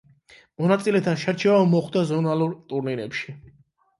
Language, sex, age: Georgian, male, 30-39